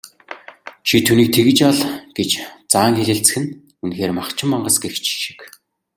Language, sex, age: Mongolian, male, 19-29